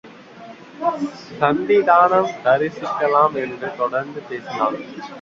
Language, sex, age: Tamil, male, 19-29